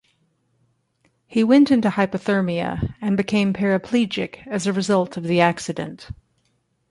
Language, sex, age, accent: English, female, 50-59, United States English